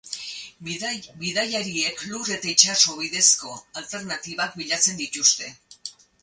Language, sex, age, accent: Basque, female, 60-69, Erdialdekoa edo Nafarra (Gipuzkoa, Nafarroa)